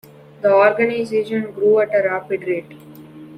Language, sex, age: English, male, under 19